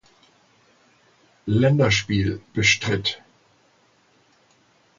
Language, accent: German, Deutschland Deutsch